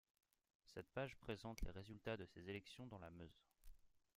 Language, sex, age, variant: French, male, 19-29, Français de métropole